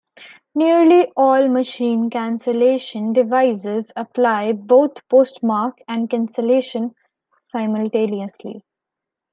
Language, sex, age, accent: English, female, 19-29, India and South Asia (India, Pakistan, Sri Lanka)